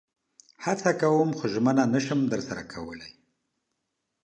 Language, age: Pashto, 50-59